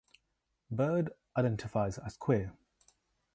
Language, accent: English, England English